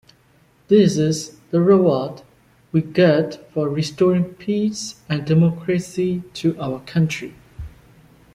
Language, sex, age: English, male, 19-29